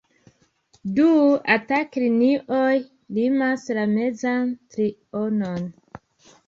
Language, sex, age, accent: Esperanto, female, 30-39, Internacia